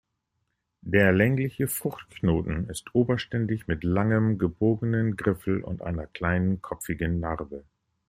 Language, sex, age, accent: German, male, 50-59, Deutschland Deutsch